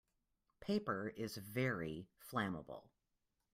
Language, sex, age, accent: English, female, 40-49, United States English